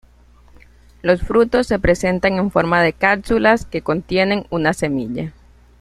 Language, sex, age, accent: Spanish, female, 19-29, Caribe: Cuba, Venezuela, Puerto Rico, República Dominicana, Panamá, Colombia caribeña, México caribeño, Costa del golfo de México